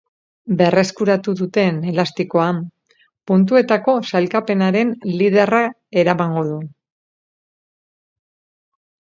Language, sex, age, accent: Basque, female, 50-59, Mendebalekoa (Araba, Bizkaia, Gipuzkoako mendebaleko herri batzuk)